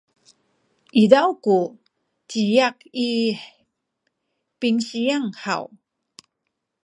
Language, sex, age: Sakizaya, female, 50-59